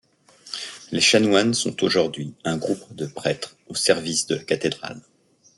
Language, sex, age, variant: French, male, 40-49, Français de métropole